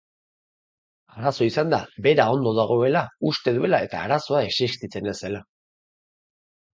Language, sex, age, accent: Basque, male, 40-49, Mendebalekoa (Araba, Bizkaia, Gipuzkoako mendebaleko herri batzuk)